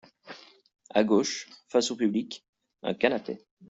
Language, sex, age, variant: French, male, 30-39, Français de métropole